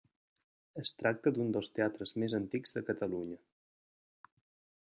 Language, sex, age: Catalan, male, 30-39